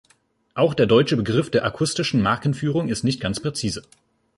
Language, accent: German, Deutschland Deutsch